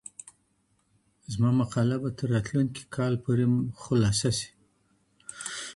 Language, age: Pashto, 60-69